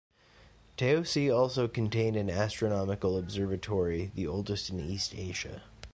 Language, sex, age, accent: English, male, 30-39, United States English